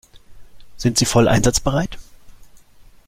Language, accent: German, Deutschland Deutsch